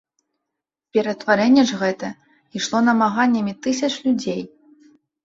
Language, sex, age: Belarusian, female, 19-29